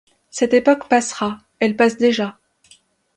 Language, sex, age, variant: French, female, 19-29, Français de métropole